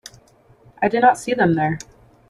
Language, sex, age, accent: English, female, 30-39, United States English